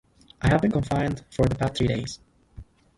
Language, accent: English, United States English